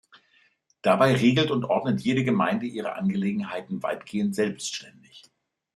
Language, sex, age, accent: German, male, 50-59, Deutschland Deutsch